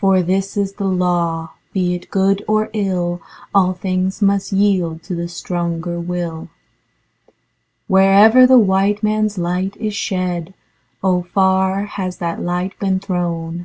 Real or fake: real